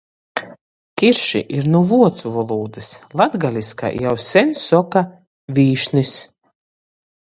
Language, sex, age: Latgalian, female, 30-39